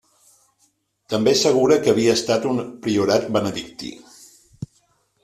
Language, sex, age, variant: Catalan, male, 50-59, Central